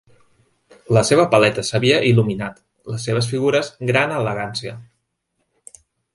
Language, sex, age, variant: Catalan, male, 30-39, Central